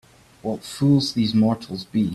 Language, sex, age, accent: English, male, 19-29, Scottish English